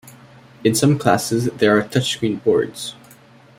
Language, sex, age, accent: English, male, 19-29, Canadian English